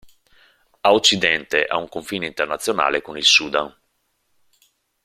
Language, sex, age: Italian, male, 30-39